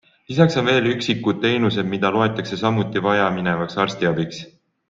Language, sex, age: Estonian, male, 19-29